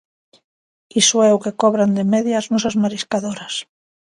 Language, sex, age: Galician, female, 50-59